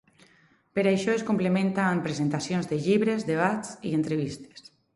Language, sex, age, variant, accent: Catalan, female, 19-29, Alacantí, valencià